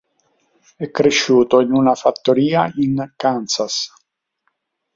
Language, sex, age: Italian, male, 60-69